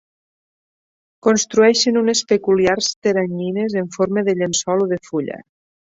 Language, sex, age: Catalan, female, 30-39